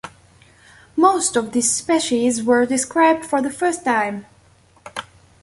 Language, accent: English, United States English